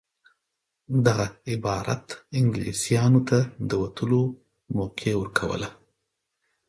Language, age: Pashto, 30-39